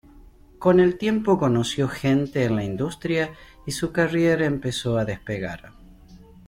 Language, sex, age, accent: Spanish, male, 40-49, Rioplatense: Argentina, Uruguay, este de Bolivia, Paraguay